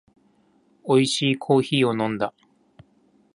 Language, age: Japanese, 40-49